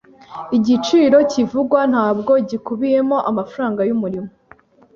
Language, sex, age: Kinyarwanda, female, 19-29